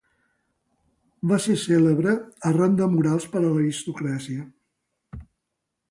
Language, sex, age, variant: Catalan, male, 60-69, Central